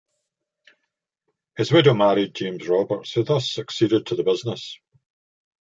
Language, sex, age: English, male, 60-69